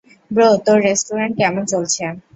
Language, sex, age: Bengali, female, 19-29